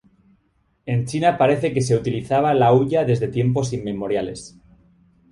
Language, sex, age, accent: Spanish, male, 30-39, España: Norte peninsular (Asturias, Castilla y León, Cantabria, País Vasco, Navarra, Aragón, La Rioja, Guadalajara, Cuenca)